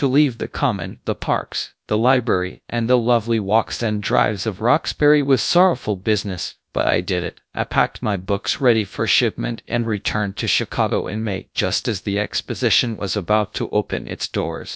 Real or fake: fake